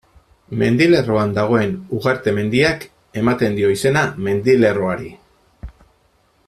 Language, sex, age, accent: Basque, male, 40-49, Erdialdekoa edo Nafarra (Gipuzkoa, Nafarroa)